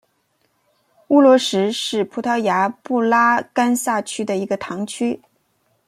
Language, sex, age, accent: Chinese, female, 30-39, 出生地：吉林省